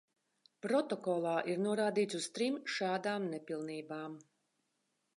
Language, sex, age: Latvian, female, 40-49